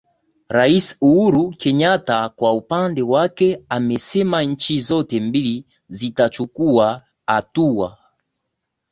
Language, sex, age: Swahili, male, 19-29